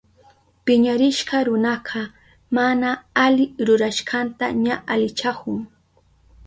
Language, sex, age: Southern Pastaza Quechua, female, 19-29